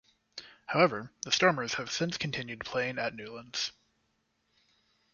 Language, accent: English, United States English